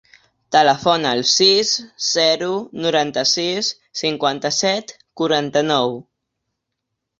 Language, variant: Catalan, Central